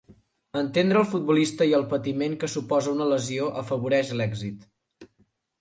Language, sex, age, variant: Catalan, male, under 19, Central